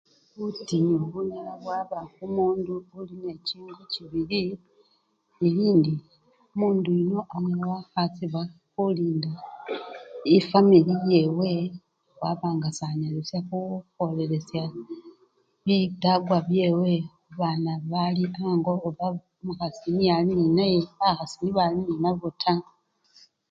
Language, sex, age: Luyia, female, 30-39